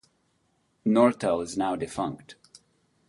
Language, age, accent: English, 30-39, United States English